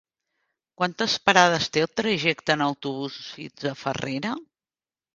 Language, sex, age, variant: Catalan, female, 50-59, Central